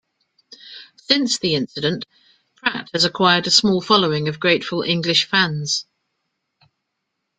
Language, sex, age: English, female, 50-59